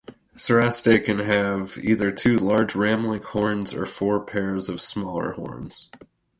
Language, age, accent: English, 30-39, United States English